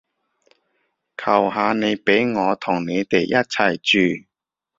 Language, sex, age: Cantonese, male, 30-39